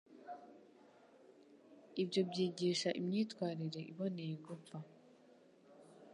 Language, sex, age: Kinyarwanda, female, 19-29